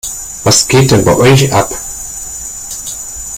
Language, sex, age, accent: German, male, 40-49, Deutschland Deutsch